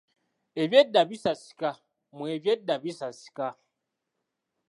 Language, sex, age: Ganda, male, 19-29